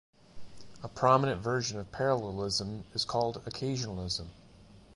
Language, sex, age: English, male, 40-49